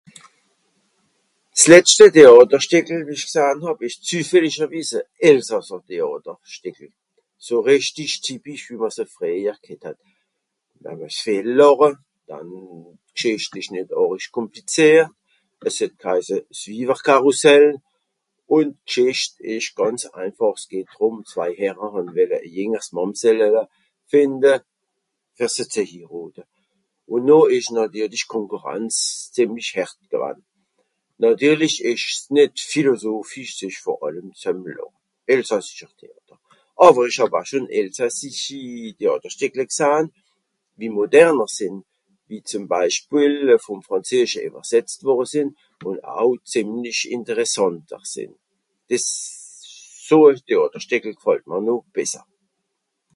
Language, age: Swiss German, 60-69